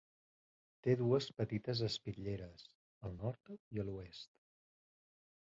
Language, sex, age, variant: Catalan, male, 30-39, Central